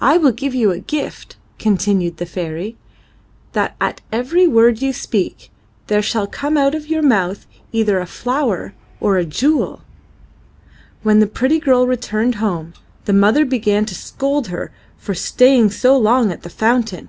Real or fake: real